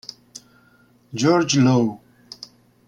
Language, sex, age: Italian, male, 60-69